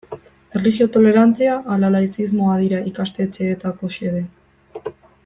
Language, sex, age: Basque, female, 19-29